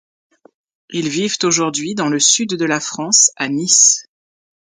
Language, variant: French, Français de métropole